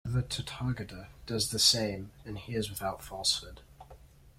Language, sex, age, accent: English, male, 19-29, United States English